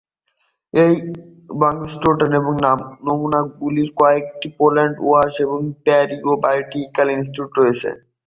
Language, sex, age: Bengali, male, 19-29